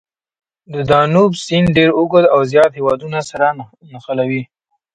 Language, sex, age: Pashto, male, 30-39